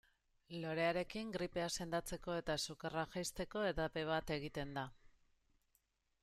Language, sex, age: Basque, female, 40-49